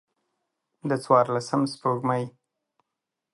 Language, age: Pashto, 30-39